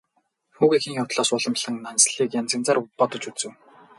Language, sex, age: Mongolian, male, 19-29